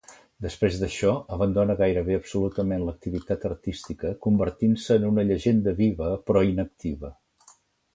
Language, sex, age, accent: Catalan, male, 60-69, Oriental